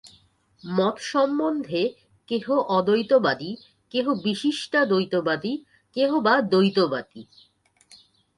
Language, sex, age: Bengali, female, 19-29